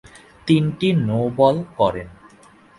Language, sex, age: Bengali, male, 19-29